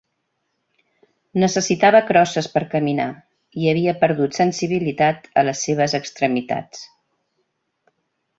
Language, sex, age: Catalan, female, 60-69